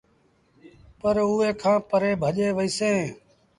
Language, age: Sindhi Bhil, 40-49